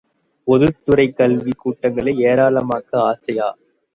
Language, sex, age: Tamil, male, 19-29